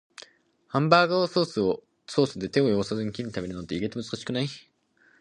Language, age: Japanese, 19-29